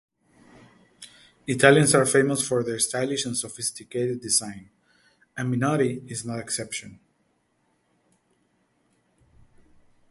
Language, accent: English, United States English